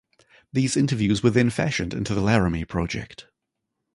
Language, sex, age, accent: English, male, 30-39, New Zealand English